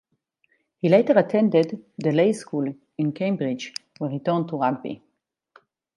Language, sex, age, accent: English, female, 40-49, Israeli